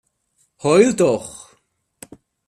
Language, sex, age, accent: German, male, 40-49, Schweizerdeutsch